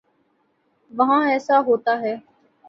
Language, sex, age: Urdu, female, 19-29